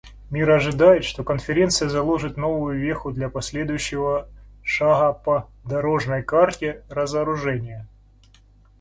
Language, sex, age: Russian, male, 40-49